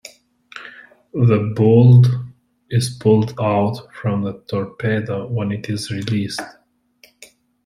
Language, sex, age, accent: English, male, 30-39, United States English